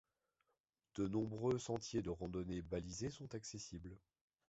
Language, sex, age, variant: French, male, 30-39, Français de métropole